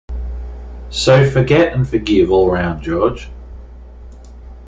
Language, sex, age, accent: English, male, 40-49, Australian English